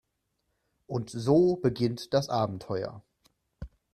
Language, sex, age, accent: German, male, 30-39, Deutschland Deutsch